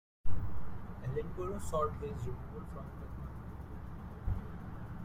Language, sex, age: English, male, 19-29